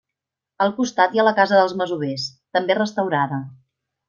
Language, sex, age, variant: Catalan, female, 40-49, Central